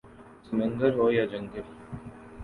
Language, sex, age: Urdu, male, 19-29